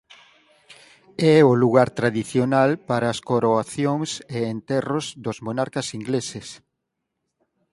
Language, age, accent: Galician, 50-59, Normativo (estándar)